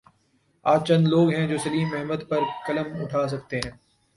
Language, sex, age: Urdu, male, 19-29